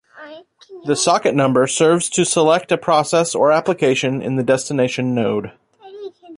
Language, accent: English, United States English